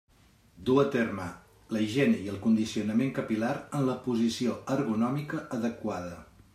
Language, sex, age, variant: Catalan, male, 50-59, Central